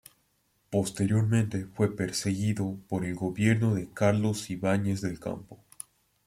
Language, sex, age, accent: Spanish, male, under 19, Andino-Pacífico: Colombia, Perú, Ecuador, oeste de Bolivia y Venezuela andina